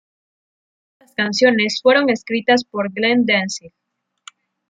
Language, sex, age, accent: Spanish, female, 19-29, México